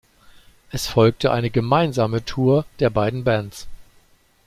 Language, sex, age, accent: German, male, 50-59, Deutschland Deutsch